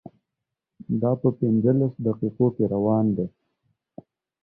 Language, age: Pashto, 19-29